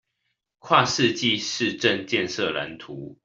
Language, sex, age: Chinese, male, 30-39